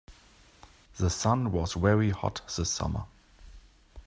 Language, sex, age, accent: English, male, 30-39, United States English